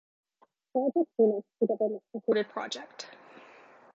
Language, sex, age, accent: English, female, 19-29, United States English